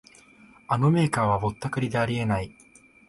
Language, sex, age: Japanese, male, 19-29